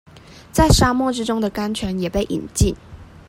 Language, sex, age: Chinese, female, 19-29